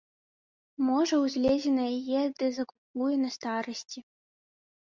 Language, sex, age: Belarusian, female, under 19